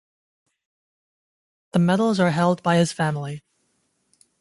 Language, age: English, 19-29